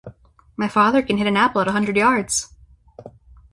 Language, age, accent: English, under 19, United States English